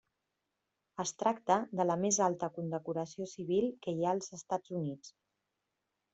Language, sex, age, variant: Catalan, female, 40-49, Central